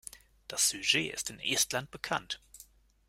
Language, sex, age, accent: German, male, 30-39, Deutschland Deutsch